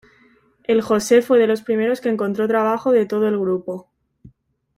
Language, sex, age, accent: Spanish, female, 19-29, España: Centro-Sur peninsular (Madrid, Toledo, Castilla-La Mancha)